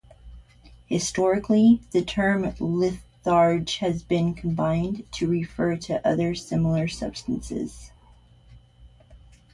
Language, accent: English, United States English